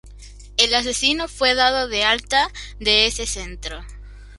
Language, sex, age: Spanish, male, under 19